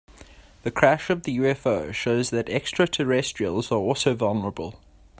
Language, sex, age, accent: English, male, 19-29, Southern African (South Africa, Zimbabwe, Namibia)